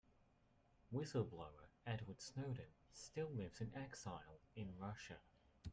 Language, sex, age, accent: English, male, under 19, England English